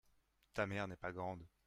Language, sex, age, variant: French, male, 30-39, Français de métropole